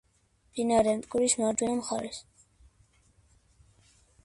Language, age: Georgian, under 19